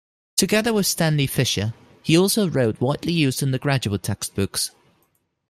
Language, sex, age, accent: English, male, 19-29, United States English